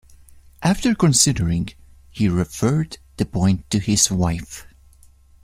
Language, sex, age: English, male, 19-29